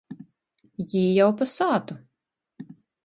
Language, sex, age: Latgalian, female, 30-39